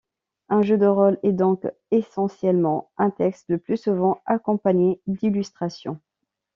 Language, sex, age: French, female, 30-39